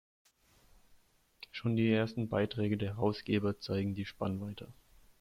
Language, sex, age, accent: German, male, 19-29, Deutschland Deutsch